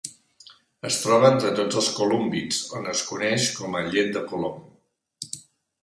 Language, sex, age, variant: Catalan, male, 60-69, Central